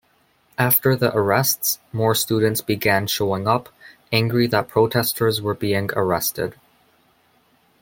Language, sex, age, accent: English, male, under 19, Canadian English